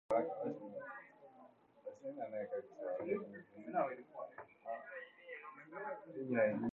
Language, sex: English, female